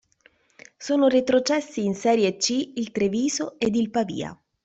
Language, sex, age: Italian, female, 30-39